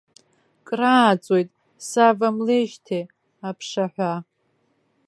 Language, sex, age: Abkhazian, female, 19-29